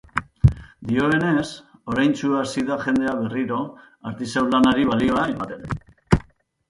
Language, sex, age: Basque, male, 50-59